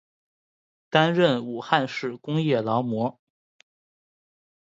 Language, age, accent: Chinese, under 19, 出生地：天津市